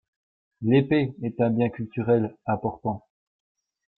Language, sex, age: French, male, 30-39